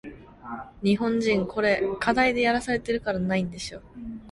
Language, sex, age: Korean, female, 19-29